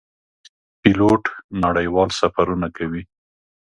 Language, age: Pashto, 60-69